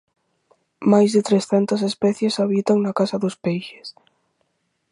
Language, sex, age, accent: Galician, female, under 19, Normativo (estándar)